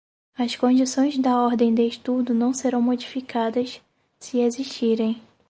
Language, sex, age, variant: Portuguese, female, 19-29, Portuguese (Brasil)